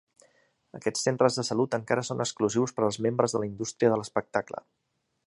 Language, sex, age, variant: Catalan, male, 50-59, Central